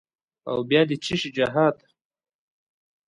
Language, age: Pashto, 19-29